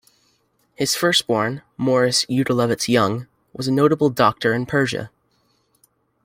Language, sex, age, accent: English, male, under 19, United States English